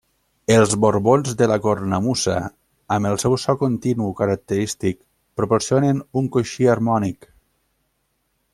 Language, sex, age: Catalan, male, 19-29